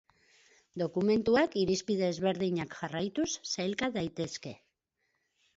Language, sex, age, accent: Basque, female, 40-49, Mendebalekoa (Araba, Bizkaia, Gipuzkoako mendebaleko herri batzuk)